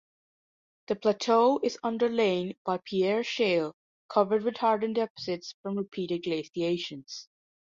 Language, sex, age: English, female, under 19